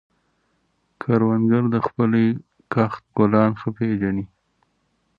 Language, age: Pashto, 30-39